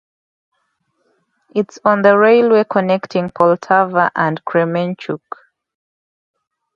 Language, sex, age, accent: English, female, 19-29, England English